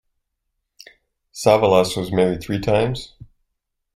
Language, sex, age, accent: English, male, 40-49, United States English